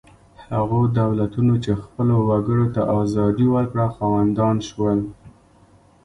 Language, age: Pashto, 19-29